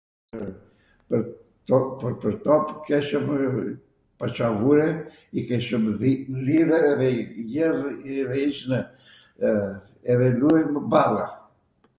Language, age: Arvanitika Albanian, 70-79